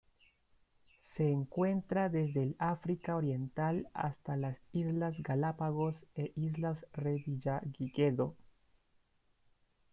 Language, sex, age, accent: Spanish, male, 19-29, Andino-Pacífico: Colombia, Perú, Ecuador, oeste de Bolivia y Venezuela andina